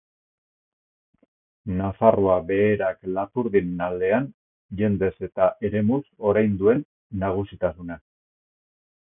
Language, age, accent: Basque, 60-69, Erdialdekoa edo Nafarra (Gipuzkoa, Nafarroa)